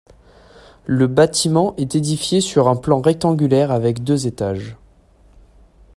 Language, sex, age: French, male, 19-29